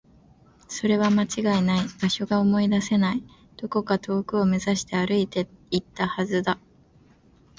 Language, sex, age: Japanese, female, 19-29